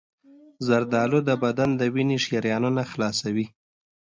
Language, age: Pashto, 30-39